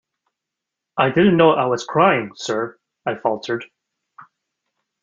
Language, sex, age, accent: English, male, 30-39, Canadian English